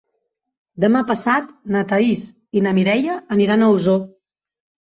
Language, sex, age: Catalan, female, 40-49